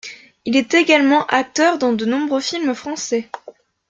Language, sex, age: French, female, 19-29